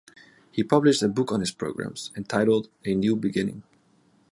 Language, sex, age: English, male, 19-29